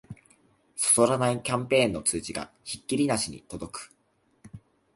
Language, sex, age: Japanese, male, under 19